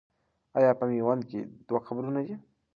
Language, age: Pashto, under 19